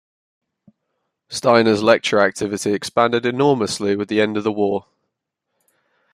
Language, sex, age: English, male, 19-29